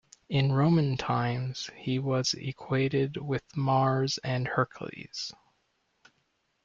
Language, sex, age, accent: English, male, 19-29, Canadian English